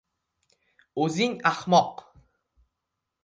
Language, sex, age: Uzbek, male, 19-29